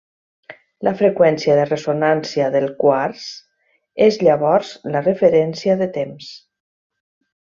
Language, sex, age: Catalan, female, 50-59